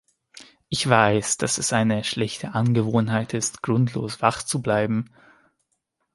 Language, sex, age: German, male, 19-29